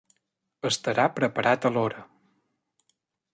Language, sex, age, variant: Catalan, male, 19-29, Central